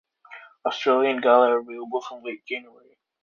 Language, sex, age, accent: English, male, 19-29, United States English